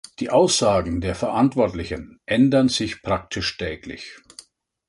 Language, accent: German, Deutschland Deutsch